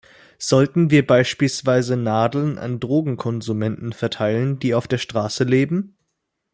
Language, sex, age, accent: German, male, under 19, Deutschland Deutsch